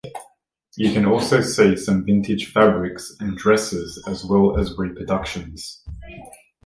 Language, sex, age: English, male, 30-39